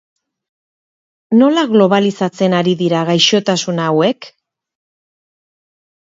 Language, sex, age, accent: Basque, female, 40-49, Erdialdekoa edo Nafarra (Gipuzkoa, Nafarroa)